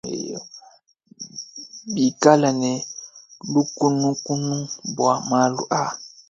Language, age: Luba-Lulua, 19-29